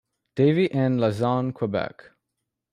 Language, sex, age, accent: English, male, under 19, Canadian English